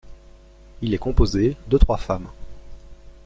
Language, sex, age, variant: French, male, 19-29, Français de métropole